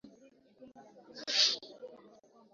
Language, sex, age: Swahili, male, 19-29